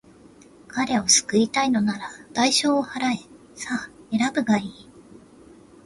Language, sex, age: Japanese, female, 30-39